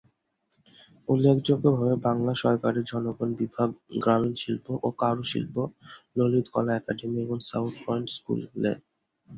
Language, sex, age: Bengali, male, 19-29